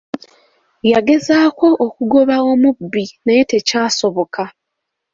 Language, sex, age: Ganda, female, 19-29